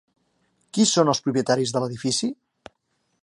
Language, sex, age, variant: Catalan, male, 50-59, Central